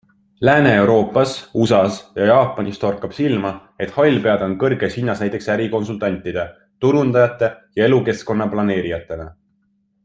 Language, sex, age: Estonian, male, 19-29